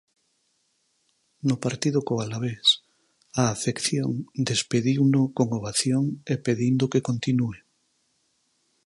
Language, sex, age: Galician, male, 50-59